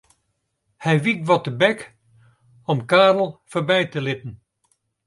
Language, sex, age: Western Frisian, male, 70-79